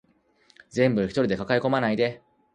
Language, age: Japanese, 30-39